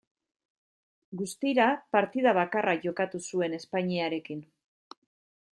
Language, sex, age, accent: Basque, female, 40-49, Mendebalekoa (Araba, Bizkaia, Gipuzkoako mendebaleko herri batzuk)